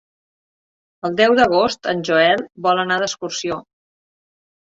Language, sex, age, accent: Catalan, female, 50-59, Català central